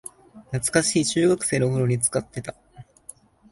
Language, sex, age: Japanese, male, 19-29